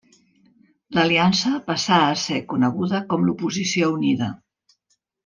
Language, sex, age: Catalan, female, 60-69